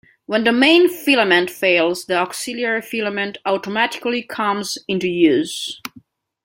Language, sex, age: English, female, 30-39